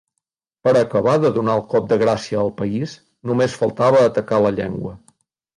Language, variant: Catalan, Nord-Occidental